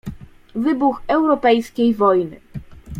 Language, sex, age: Polish, female, 19-29